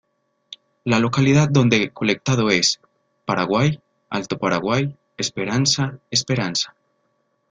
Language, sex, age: Spanish, male, 30-39